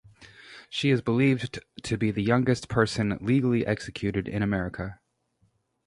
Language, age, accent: English, 30-39, United States English